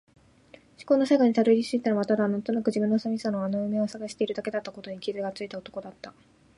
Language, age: Japanese, 19-29